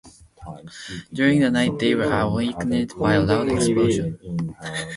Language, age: English, under 19